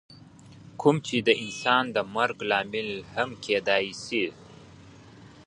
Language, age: Pashto, 19-29